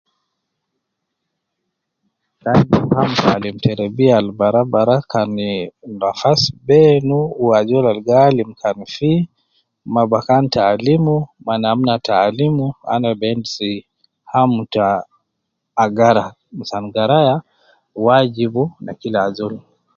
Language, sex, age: Nubi, male, 50-59